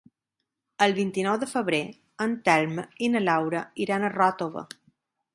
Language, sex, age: Catalan, female, 40-49